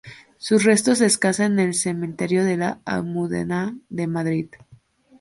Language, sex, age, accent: Spanish, female, 19-29, México